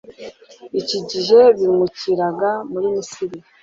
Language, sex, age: Kinyarwanda, female, 40-49